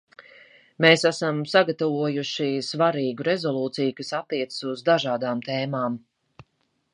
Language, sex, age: Latvian, female, 30-39